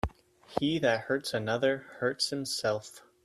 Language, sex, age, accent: English, male, 19-29, United States English